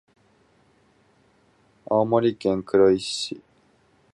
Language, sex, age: Japanese, male, 19-29